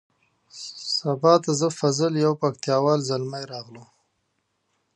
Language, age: Pashto, 30-39